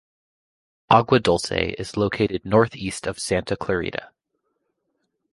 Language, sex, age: English, female, 19-29